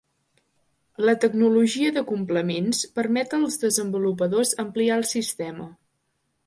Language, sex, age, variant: Catalan, female, under 19, Central